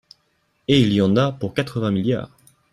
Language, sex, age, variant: French, male, 19-29, Français de métropole